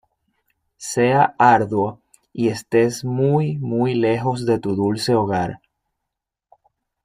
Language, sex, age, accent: Spanish, male, 30-39, Caribe: Cuba, Venezuela, Puerto Rico, República Dominicana, Panamá, Colombia caribeña, México caribeño, Costa del golfo de México